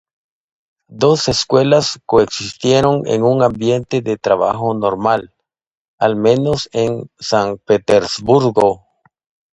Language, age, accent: Spanish, 50-59, América central